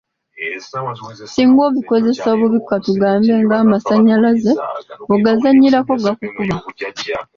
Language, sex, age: Ganda, female, 19-29